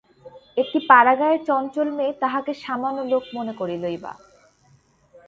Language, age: Bengali, 19-29